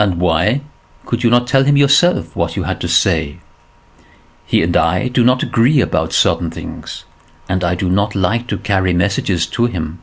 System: none